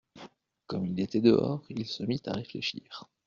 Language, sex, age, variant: French, male, 30-39, Français de métropole